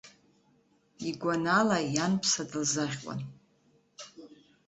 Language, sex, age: Abkhazian, female, 50-59